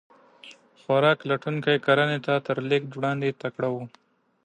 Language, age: Pashto, 19-29